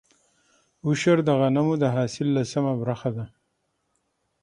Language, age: Pashto, 40-49